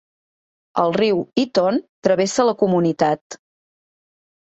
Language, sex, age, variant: Catalan, female, 40-49, Central